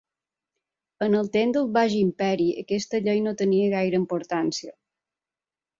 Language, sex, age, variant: Catalan, female, 40-49, Balear